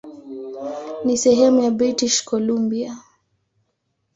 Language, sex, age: Swahili, female, 19-29